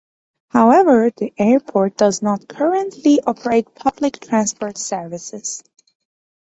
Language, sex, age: English, female, 19-29